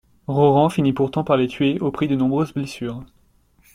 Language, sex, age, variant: French, male, 19-29, Français de métropole